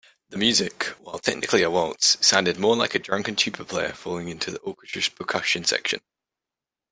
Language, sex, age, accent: English, male, under 19, England English